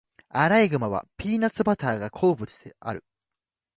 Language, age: Japanese, 19-29